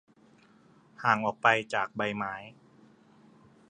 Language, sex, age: Thai, male, 19-29